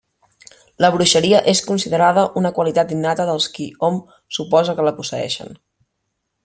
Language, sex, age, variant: Catalan, female, 19-29, Central